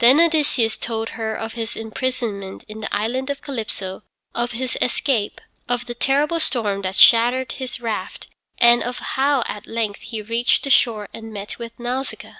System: none